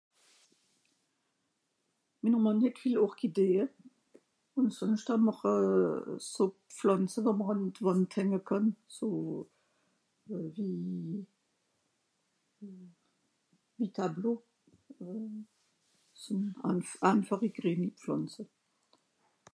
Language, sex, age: Swiss German, female, 60-69